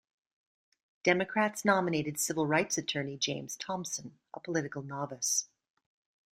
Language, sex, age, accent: English, female, 40-49, United States English